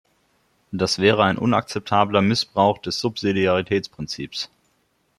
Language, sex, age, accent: German, male, 30-39, Deutschland Deutsch